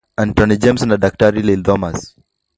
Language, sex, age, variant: Swahili, male, 19-29, Kiswahili cha Bara ya Kenya